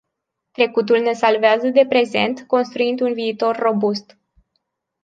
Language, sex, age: Romanian, female, 19-29